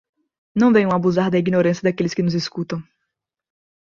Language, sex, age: Portuguese, female, 19-29